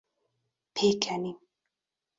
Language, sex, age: Central Kurdish, female, 30-39